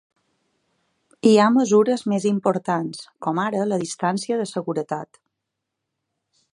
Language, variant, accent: Catalan, Balear, balear; Palma